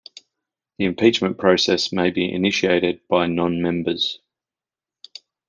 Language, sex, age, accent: English, male, 40-49, Australian English